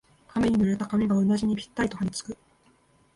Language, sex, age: Japanese, female, 19-29